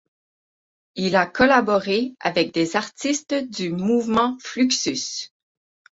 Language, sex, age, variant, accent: French, female, 30-39, Français d'Amérique du Nord, Français du Canada